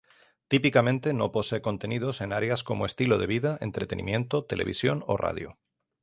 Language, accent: Spanish, España: Centro-Sur peninsular (Madrid, Toledo, Castilla-La Mancha); España: Sur peninsular (Andalucia, Extremadura, Murcia)